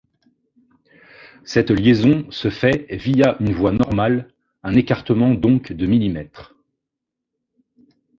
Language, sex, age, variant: French, male, 30-39, Français de métropole